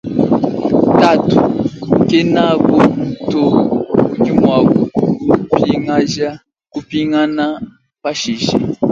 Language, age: Luba-Lulua, 19-29